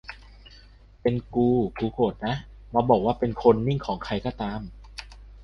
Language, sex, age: Thai, male, 19-29